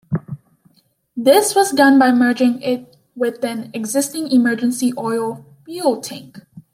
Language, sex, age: English, female, under 19